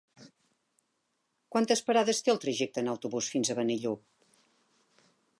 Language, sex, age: Catalan, female, 60-69